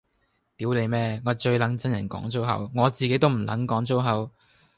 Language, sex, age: Cantonese, male, 19-29